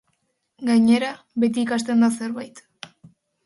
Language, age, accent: Basque, under 19, Mendebalekoa (Araba, Bizkaia, Gipuzkoako mendebaleko herri batzuk)